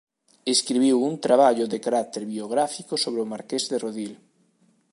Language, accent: Galician, Oriental (común en zona oriental)